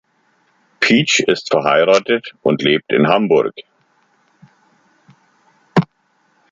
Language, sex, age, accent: German, male, 50-59, Deutschland Deutsch